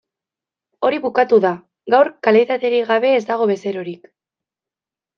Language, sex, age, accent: Basque, female, 19-29, Mendebalekoa (Araba, Bizkaia, Gipuzkoako mendebaleko herri batzuk)